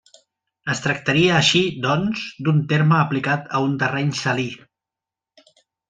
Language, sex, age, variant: Catalan, male, 40-49, Central